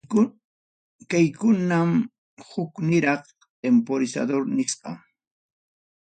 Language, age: Ayacucho Quechua, 60-69